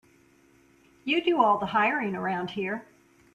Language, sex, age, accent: English, female, 50-59, United States English